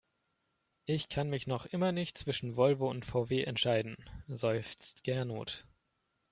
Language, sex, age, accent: German, male, 19-29, Deutschland Deutsch